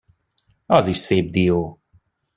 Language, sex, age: Hungarian, male, 30-39